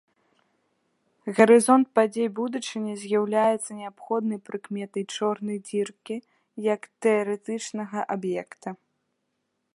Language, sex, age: Belarusian, female, 19-29